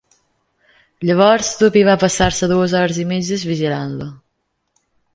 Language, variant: Catalan, Balear